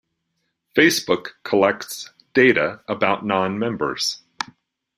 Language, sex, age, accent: English, male, 40-49, United States English